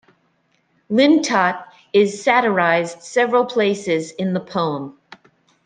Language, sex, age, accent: English, female, 19-29, United States English